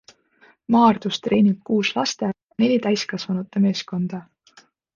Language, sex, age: Estonian, female, 19-29